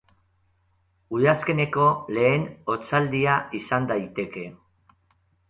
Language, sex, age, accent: Basque, male, 50-59, Mendebalekoa (Araba, Bizkaia, Gipuzkoako mendebaleko herri batzuk)